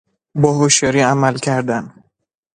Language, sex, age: Persian, male, 19-29